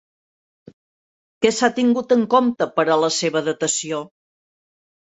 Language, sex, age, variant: Catalan, female, 60-69, Central